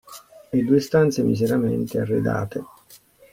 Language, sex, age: Italian, male, 40-49